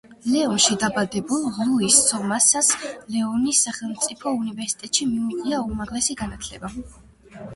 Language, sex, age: Georgian, female, 19-29